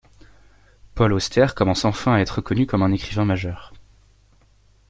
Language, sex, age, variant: French, male, 19-29, Français de métropole